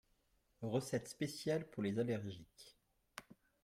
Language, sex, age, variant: French, male, 30-39, Français de métropole